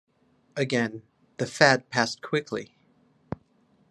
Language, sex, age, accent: English, male, 30-39, United States English